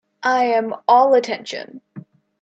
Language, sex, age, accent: English, female, under 19, United States English